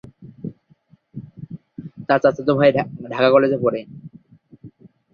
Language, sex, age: Bengali, male, 19-29